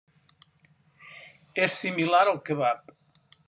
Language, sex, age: Catalan, male, 70-79